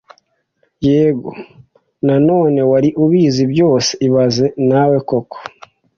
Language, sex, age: Kinyarwanda, male, 19-29